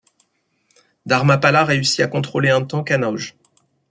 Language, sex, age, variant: French, male, 30-39, Français de métropole